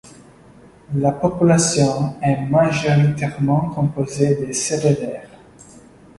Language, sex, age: French, male, 19-29